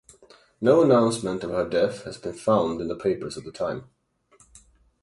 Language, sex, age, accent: English, male, 19-29, United States English; England English